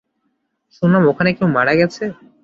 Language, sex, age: Bengali, male, under 19